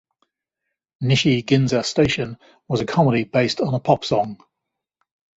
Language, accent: English, England English